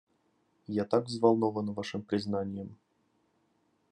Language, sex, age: Russian, male, 19-29